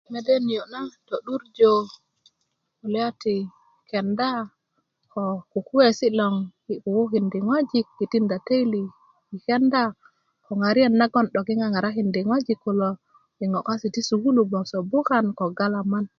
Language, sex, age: Kuku, female, 30-39